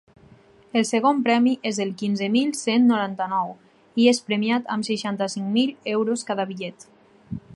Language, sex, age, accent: Catalan, female, 19-29, valencià